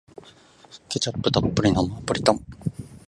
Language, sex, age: Japanese, male, 19-29